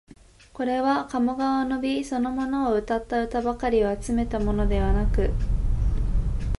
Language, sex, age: Japanese, female, 19-29